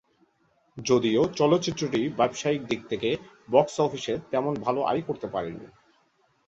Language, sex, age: Bengali, male, 19-29